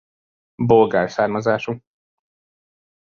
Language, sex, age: Hungarian, male, 19-29